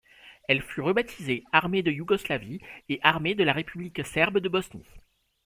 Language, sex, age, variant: French, male, 40-49, Français de métropole